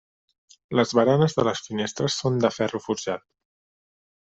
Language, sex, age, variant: Catalan, male, 19-29, Central